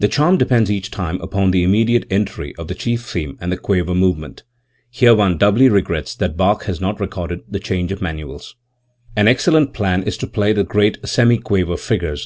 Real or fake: real